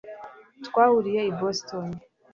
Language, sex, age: Kinyarwanda, female, 30-39